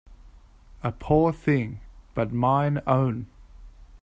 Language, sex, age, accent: English, male, 19-29, Australian English